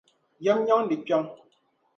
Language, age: Dagbani, 19-29